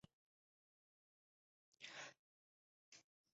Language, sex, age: Bengali, male, 19-29